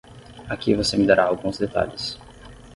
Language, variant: Portuguese, Portuguese (Brasil)